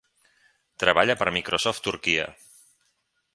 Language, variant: Catalan, Central